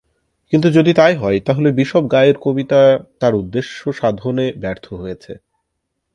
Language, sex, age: Bengali, male, 19-29